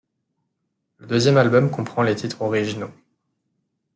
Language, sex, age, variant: French, male, 19-29, Français de métropole